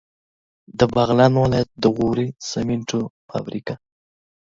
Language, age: Pashto, under 19